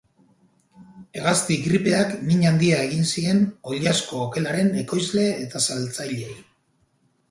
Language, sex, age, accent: Basque, male, 40-49, Mendebalekoa (Araba, Bizkaia, Gipuzkoako mendebaleko herri batzuk)